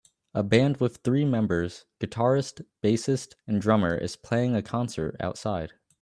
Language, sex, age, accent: English, male, 19-29, United States English